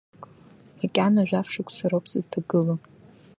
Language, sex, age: Abkhazian, female, under 19